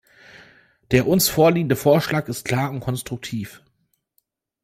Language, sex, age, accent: German, male, 30-39, Deutschland Deutsch